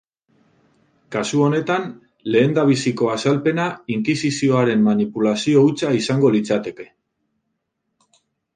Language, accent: Basque, Mendebalekoa (Araba, Bizkaia, Gipuzkoako mendebaleko herri batzuk)